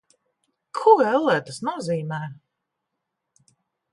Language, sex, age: Latvian, female, 60-69